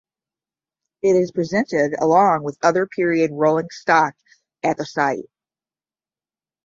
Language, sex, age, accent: English, female, 40-49, United States English; Midwestern